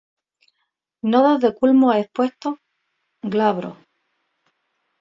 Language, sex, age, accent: Spanish, female, 40-49, España: Sur peninsular (Andalucia, Extremadura, Murcia)